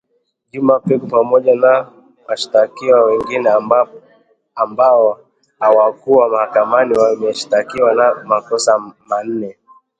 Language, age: Swahili, 30-39